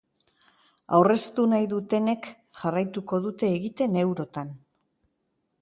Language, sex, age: Basque, female, 60-69